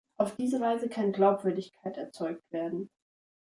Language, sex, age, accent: German, male, under 19, Deutschland Deutsch